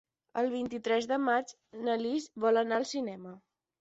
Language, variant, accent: Catalan, Balear, balear